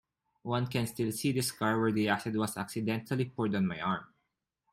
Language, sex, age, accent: English, male, 19-29, Filipino